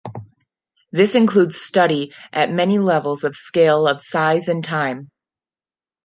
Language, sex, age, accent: English, female, 30-39, United States English